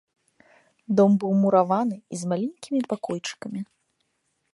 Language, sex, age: Belarusian, female, 19-29